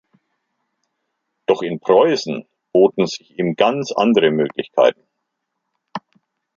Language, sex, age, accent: German, male, 50-59, Deutschland Deutsch